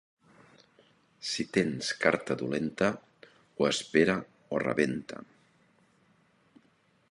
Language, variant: Catalan, Central